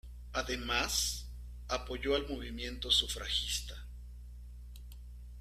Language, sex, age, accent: Spanish, male, 50-59, México